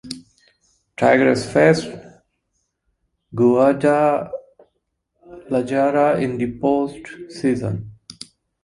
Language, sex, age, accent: English, male, 19-29, United States English